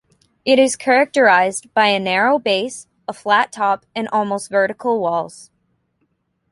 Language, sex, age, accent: English, female, 19-29, United States English